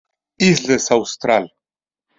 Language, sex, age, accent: Spanish, male, 40-49, México